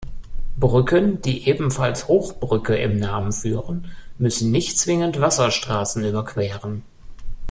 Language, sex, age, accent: German, male, 30-39, Deutschland Deutsch